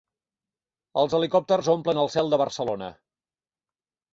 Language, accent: Catalan, nord-oriental